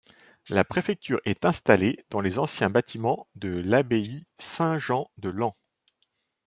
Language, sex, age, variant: French, male, 50-59, Français de métropole